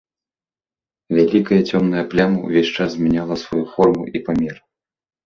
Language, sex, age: Belarusian, male, 30-39